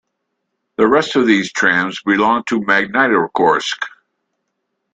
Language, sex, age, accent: English, male, 60-69, United States English